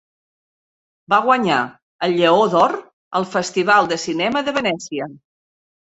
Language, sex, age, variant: Catalan, female, 60-69, Central